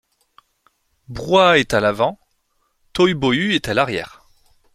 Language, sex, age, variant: French, male, 30-39, Français de métropole